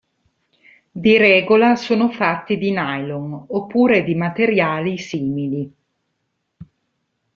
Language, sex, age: Italian, female, 40-49